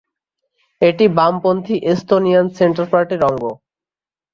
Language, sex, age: Bengali, male, 19-29